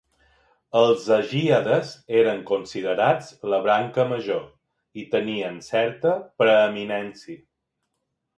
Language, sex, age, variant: Catalan, male, 40-49, Balear